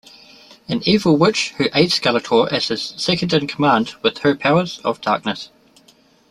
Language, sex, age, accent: English, male, 30-39, New Zealand English